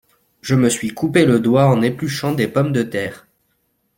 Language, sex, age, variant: French, male, 30-39, Français de métropole